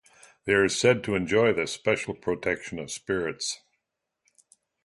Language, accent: English, Canadian English